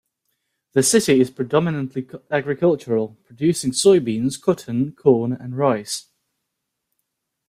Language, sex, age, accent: English, male, 19-29, England English